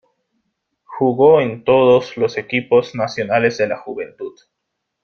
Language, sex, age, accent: Spanish, male, 19-29, Andino-Pacífico: Colombia, Perú, Ecuador, oeste de Bolivia y Venezuela andina